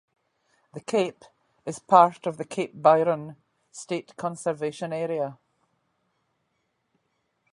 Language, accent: English, Scottish English